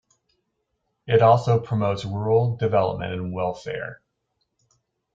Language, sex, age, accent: English, male, 40-49, United States English